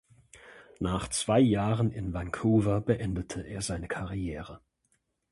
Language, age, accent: German, 40-49, Deutschland Deutsch